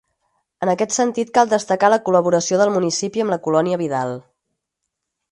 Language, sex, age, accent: Catalan, female, 40-49, estàndard